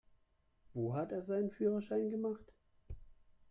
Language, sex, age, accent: German, male, 30-39, Deutschland Deutsch